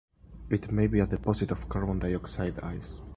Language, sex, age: English, male, under 19